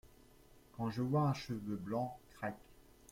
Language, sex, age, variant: French, male, 19-29, Français de métropole